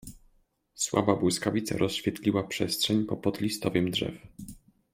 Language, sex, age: Polish, male, 19-29